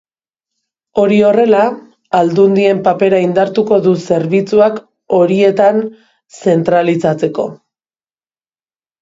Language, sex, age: Basque, female, 40-49